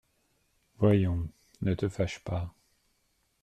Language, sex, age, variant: French, male, 30-39, Français de métropole